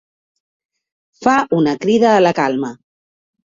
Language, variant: Catalan, Central